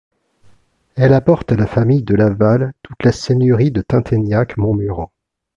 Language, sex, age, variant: French, male, 40-49, Français de métropole